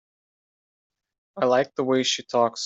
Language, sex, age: English, male, 19-29